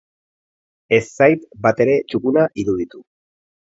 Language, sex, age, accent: Basque, male, 40-49, Erdialdekoa edo Nafarra (Gipuzkoa, Nafarroa)